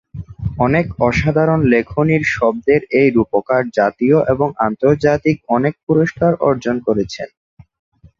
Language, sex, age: Bengali, male, 19-29